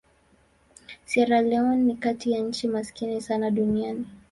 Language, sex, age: Swahili, female, 19-29